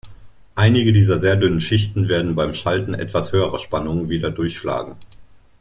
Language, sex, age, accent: German, male, 40-49, Deutschland Deutsch